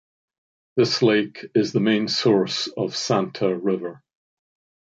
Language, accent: English, Scottish English